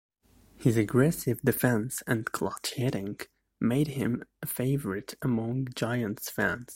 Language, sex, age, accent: English, male, 19-29, United States English